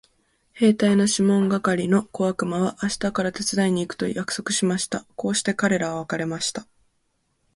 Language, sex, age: Japanese, female, under 19